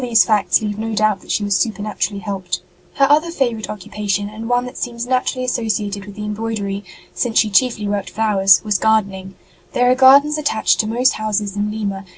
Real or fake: real